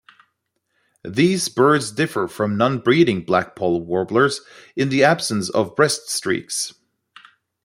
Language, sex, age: English, male, 30-39